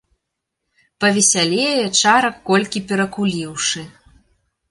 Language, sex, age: Belarusian, female, 30-39